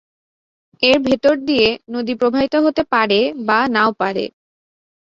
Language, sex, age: Bengali, female, 19-29